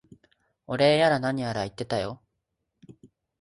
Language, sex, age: Japanese, male, 19-29